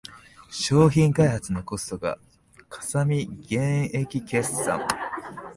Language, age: Japanese, 19-29